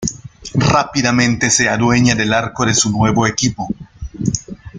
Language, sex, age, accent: Spanish, male, 40-49, Andino-Pacífico: Colombia, Perú, Ecuador, oeste de Bolivia y Venezuela andina